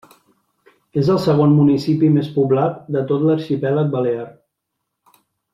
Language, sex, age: Catalan, male, 30-39